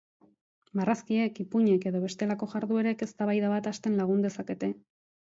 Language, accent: Basque, Erdialdekoa edo Nafarra (Gipuzkoa, Nafarroa)